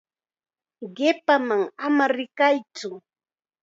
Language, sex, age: Chiquián Ancash Quechua, female, 30-39